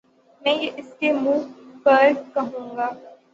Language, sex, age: Urdu, female, 19-29